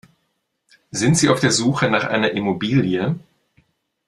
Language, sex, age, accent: German, male, 40-49, Deutschland Deutsch